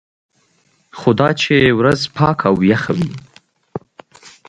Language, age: Pashto, 19-29